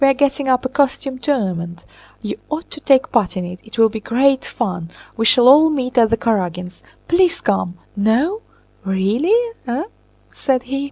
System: none